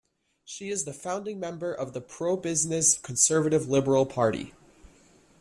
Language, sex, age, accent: English, male, under 19, Canadian English